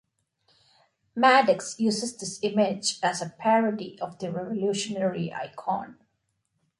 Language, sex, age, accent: English, female, 40-49, India and South Asia (India, Pakistan, Sri Lanka)